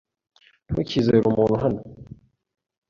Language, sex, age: Kinyarwanda, male, 19-29